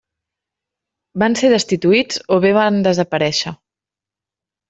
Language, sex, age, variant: Catalan, female, 30-39, Central